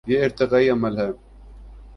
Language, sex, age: Urdu, male, 19-29